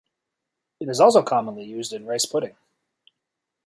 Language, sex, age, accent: English, male, 30-39, Canadian English